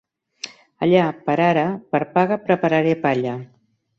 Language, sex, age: Catalan, female, 60-69